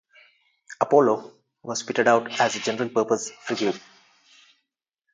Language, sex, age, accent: English, male, 19-29, India and South Asia (India, Pakistan, Sri Lanka)